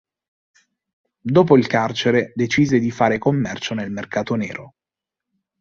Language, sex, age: Italian, male, 30-39